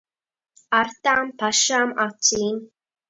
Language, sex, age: Latvian, female, under 19